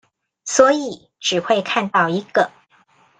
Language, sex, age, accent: Chinese, female, 40-49, 出生地：臺中市